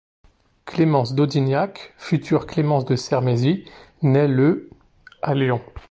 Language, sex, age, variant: French, male, 30-39, Français de métropole